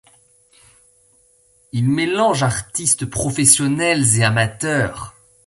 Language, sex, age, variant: French, female, 19-29, Français de métropole